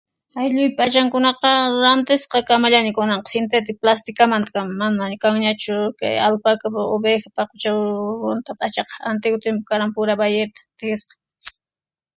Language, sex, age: Puno Quechua, female, 40-49